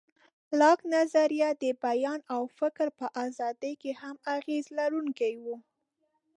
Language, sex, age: Pashto, female, 19-29